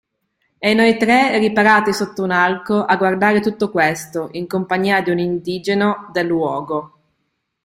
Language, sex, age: Italian, female, 30-39